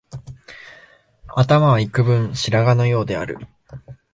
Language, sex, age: Japanese, male, 19-29